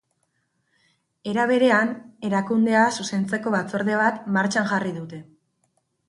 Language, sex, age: Basque, female, 40-49